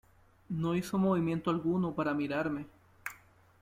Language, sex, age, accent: Spanish, male, 19-29, América central